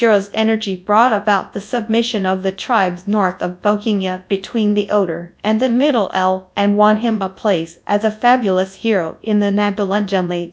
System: TTS, GradTTS